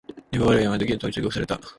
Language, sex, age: Japanese, male, 19-29